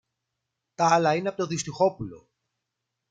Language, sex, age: Greek, male, 30-39